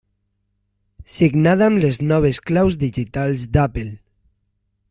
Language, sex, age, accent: Catalan, male, under 19, valencià